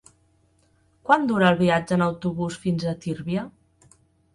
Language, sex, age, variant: Catalan, female, 30-39, Central